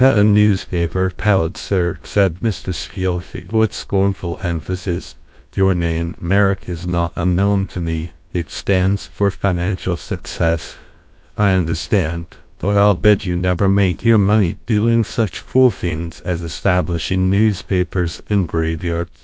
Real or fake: fake